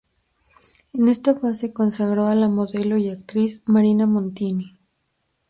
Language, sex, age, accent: Spanish, female, 19-29, México